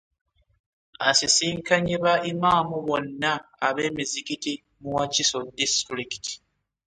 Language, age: Ganda, 19-29